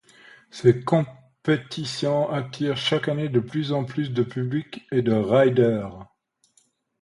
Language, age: French, 50-59